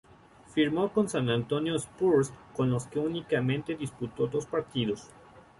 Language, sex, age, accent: Spanish, male, 19-29, México